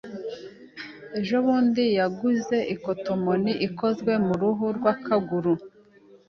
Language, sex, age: Kinyarwanda, female, 19-29